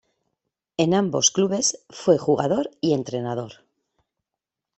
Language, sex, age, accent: Spanish, female, 50-59, España: Norte peninsular (Asturias, Castilla y León, Cantabria, País Vasco, Navarra, Aragón, La Rioja, Guadalajara, Cuenca)